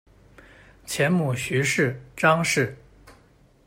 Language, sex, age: Chinese, male, 19-29